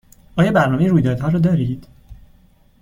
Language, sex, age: Persian, male, 19-29